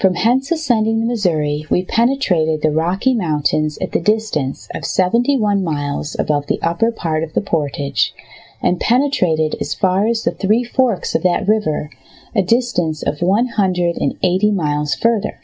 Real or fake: real